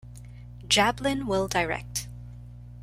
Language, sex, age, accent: English, female, 19-29, Filipino